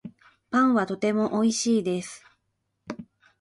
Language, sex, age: Japanese, female, 19-29